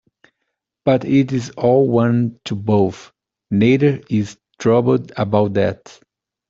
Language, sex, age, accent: English, male, 30-39, United States English